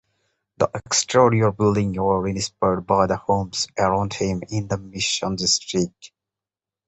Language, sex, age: English, male, 19-29